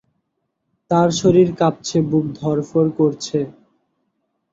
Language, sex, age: Bengali, male, under 19